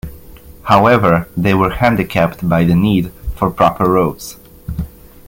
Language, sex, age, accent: English, male, 19-29, United States English